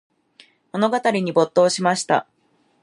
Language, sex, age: Japanese, female, 19-29